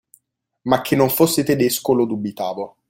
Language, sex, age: Italian, male, 19-29